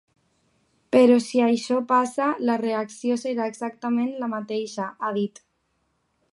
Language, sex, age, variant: Catalan, female, under 19, Alacantí